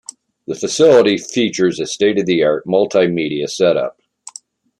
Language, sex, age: English, male, 60-69